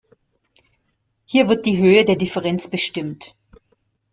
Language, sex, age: German, female, 50-59